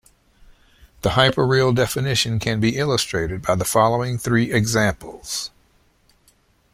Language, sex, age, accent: English, male, 60-69, United States English